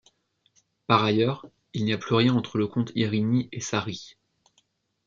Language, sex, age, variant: French, male, under 19, Français de métropole